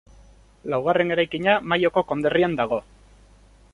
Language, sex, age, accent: Basque, male, 19-29, Erdialdekoa edo Nafarra (Gipuzkoa, Nafarroa)